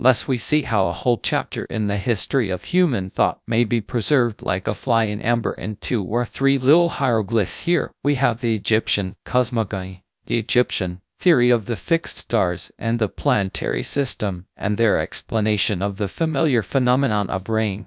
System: TTS, GradTTS